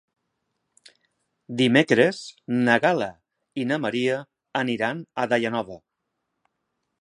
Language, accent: Catalan, valencià